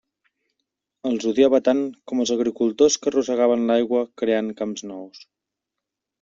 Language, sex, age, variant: Catalan, male, 19-29, Central